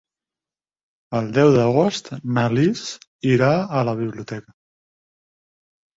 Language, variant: Catalan, Central